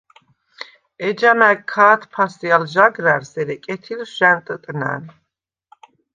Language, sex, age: Svan, female, 50-59